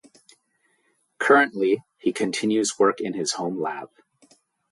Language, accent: English, Canadian English